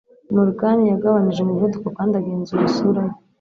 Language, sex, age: Kinyarwanda, female, 19-29